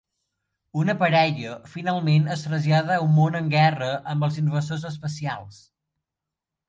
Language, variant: Catalan, Central